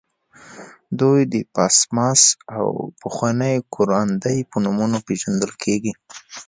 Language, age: Pashto, 19-29